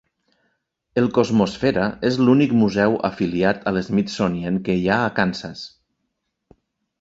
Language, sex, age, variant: Catalan, male, 40-49, Nord-Occidental